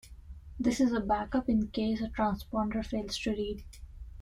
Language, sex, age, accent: English, female, 30-39, India and South Asia (India, Pakistan, Sri Lanka)